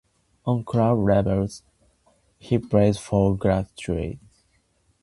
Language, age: English, under 19